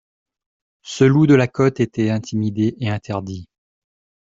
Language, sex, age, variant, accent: French, male, 30-39, Français des départements et régions d'outre-mer, Français de La Réunion